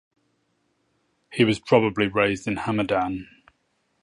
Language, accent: English, England English